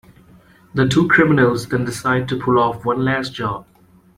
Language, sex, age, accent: English, male, 30-39, India and South Asia (India, Pakistan, Sri Lanka)